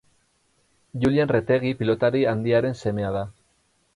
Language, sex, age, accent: Basque, male, 30-39, Erdialdekoa edo Nafarra (Gipuzkoa, Nafarroa)